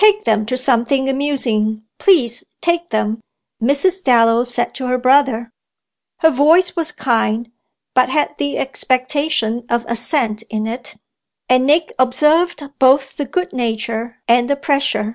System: none